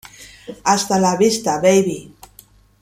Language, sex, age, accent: Spanish, female, 50-59, España: Centro-Sur peninsular (Madrid, Toledo, Castilla-La Mancha)